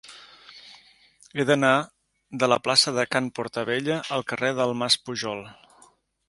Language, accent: Catalan, central; septentrional